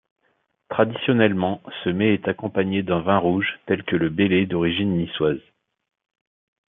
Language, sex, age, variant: French, male, 40-49, Français de métropole